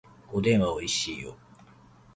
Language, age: Japanese, 19-29